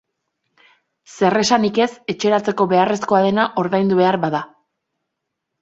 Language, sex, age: Basque, female, 19-29